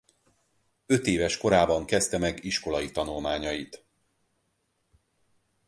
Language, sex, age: Hungarian, male, 40-49